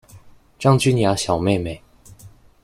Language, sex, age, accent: Chinese, male, 19-29, 出生地：臺中市